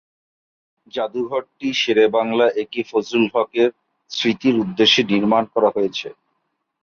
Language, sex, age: Bengali, male, 40-49